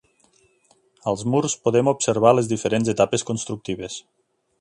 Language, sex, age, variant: Catalan, male, 40-49, Nord-Occidental